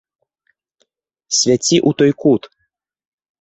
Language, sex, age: Belarusian, male, 19-29